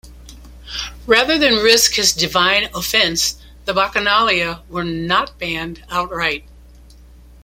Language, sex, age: English, female, 70-79